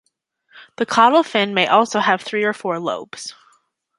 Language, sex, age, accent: English, female, 30-39, Canadian English